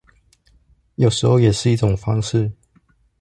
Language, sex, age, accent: Chinese, male, 19-29, 出生地：彰化縣